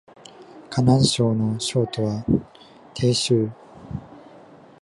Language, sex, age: Japanese, male, 19-29